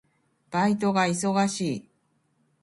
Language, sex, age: Japanese, female, 40-49